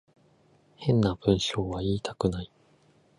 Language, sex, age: Japanese, male, 19-29